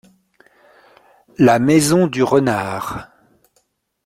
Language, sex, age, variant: French, male, 40-49, Français de métropole